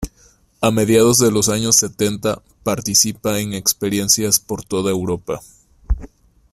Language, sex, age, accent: Spanish, male, 19-29, México